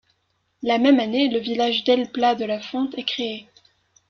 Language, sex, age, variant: French, female, 19-29, Français de métropole